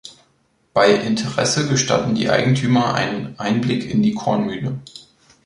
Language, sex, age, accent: German, male, 19-29, Deutschland Deutsch